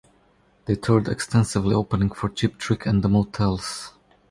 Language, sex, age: English, male, 30-39